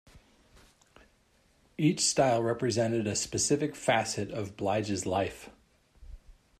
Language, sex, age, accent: English, male, 40-49, United States English